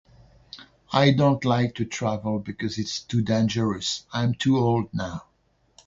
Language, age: English, 60-69